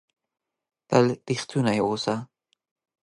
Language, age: Pashto, 19-29